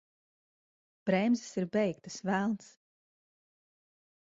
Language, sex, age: Latvian, female, 19-29